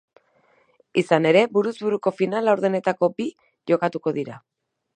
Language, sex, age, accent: Basque, female, 30-39, Erdialdekoa edo Nafarra (Gipuzkoa, Nafarroa)